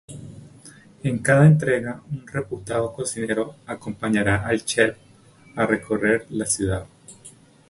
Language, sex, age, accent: Spanish, male, 30-39, Andino-Pacífico: Colombia, Perú, Ecuador, oeste de Bolivia y Venezuela andina